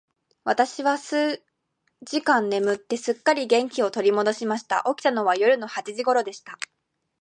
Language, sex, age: Japanese, female, 19-29